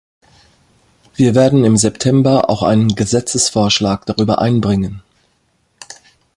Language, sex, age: German, female, 50-59